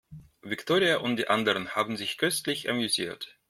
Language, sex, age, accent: German, male, 40-49, Russisch Deutsch